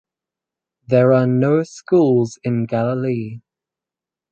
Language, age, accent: English, under 19, Australian English